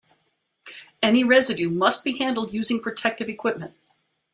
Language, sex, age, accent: English, female, 50-59, United States English